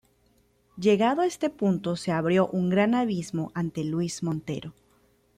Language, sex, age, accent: Spanish, female, 30-39, Caribe: Cuba, Venezuela, Puerto Rico, República Dominicana, Panamá, Colombia caribeña, México caribeño, Costa del golfo de México